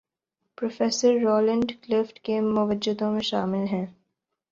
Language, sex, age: Urdu, female, 19-29